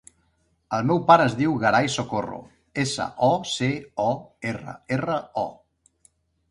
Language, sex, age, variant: Catalan, male, 40-49, Central